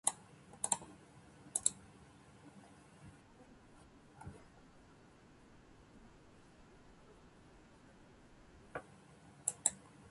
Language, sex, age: Japanese, female, 40-49